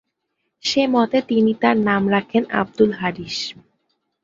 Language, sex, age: Bengali, female, 19-29